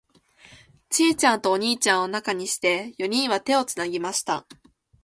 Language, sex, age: Japanese, female, 19-29